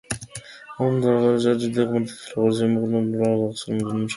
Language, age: Georgian, 19-29